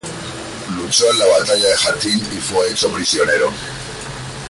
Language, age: Spanish, 50-59